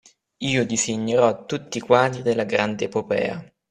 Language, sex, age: Italian, male, 19-29